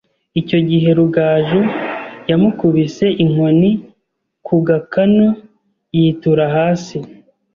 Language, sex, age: Kinyarwanda, male, 19-29